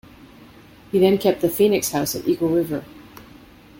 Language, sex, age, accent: English, female, 50-59, Canadian English